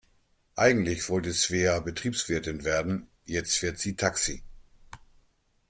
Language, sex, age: German, male, 50-59